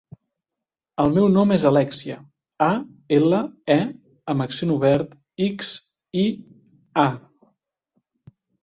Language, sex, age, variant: Catalan, male, 19-29, Central